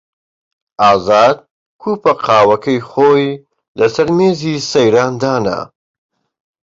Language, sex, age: Central Kurdish, male, 19-29